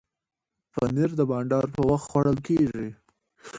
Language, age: Pashto, 19-29